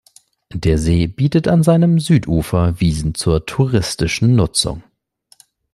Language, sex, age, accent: German, male, 19-29, Deutschland Deutsch